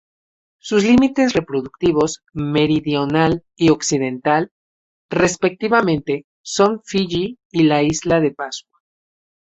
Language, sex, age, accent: Spanish, male, 19-29, México